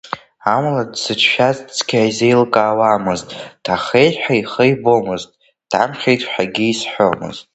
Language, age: Abkhazian, under 19